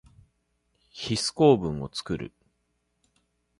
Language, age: Japanese, 40-49